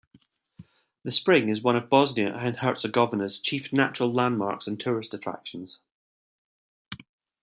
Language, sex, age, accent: English, male, 40-49, Scottish English